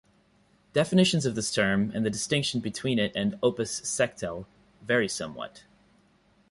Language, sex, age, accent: English, male, 30-39, United States English